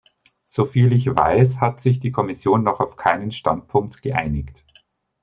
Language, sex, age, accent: German, male, 40-49, Deutschland Deutsch